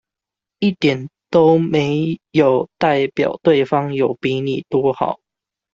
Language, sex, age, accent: Chinese, male, 19-29, 出生地：新北市